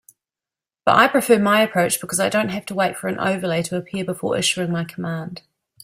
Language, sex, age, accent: English, female, 30-39, New Zealand English